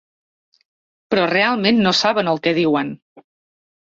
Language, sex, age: Catalan, female, 40-49